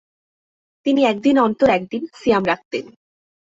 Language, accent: Bengali, প্রমিত বাংলা